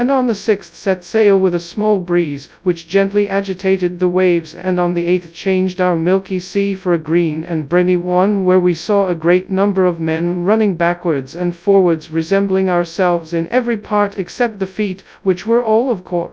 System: TTS, FastPitch